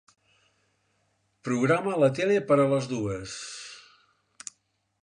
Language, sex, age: Catalan, male, 60-69